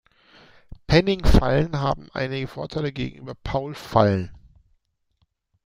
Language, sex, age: German, male, 30-39